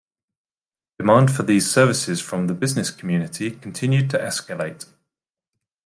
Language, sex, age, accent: English, male, 40-49, England English